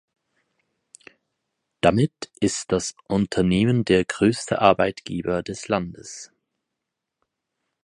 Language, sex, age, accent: German, male, 30-39, Schweizerdeutsch